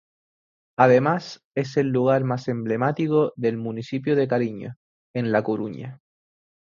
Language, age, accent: Spanish, 19-29, España: Islas Canarias